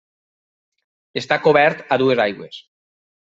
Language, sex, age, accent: Catalan, male, 40-49, valencià